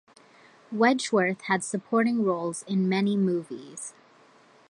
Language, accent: English, United States English